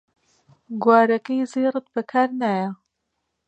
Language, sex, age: Central Kurdish, female, 30-39